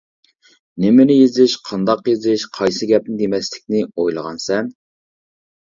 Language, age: Uyghur, 40-49